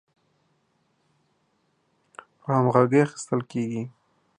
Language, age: Pashto, 30-39